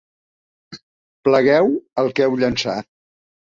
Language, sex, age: Catalan, male, 70-79